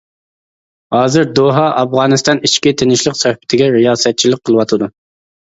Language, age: Uyghur, 19-29